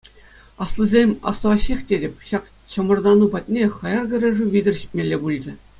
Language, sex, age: Chuvash, male, 40-49